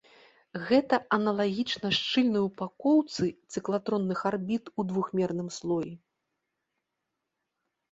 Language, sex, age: Belarusian, female, 40-49